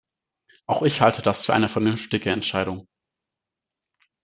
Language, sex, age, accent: German, male, 19-29, Deutschland Deutsch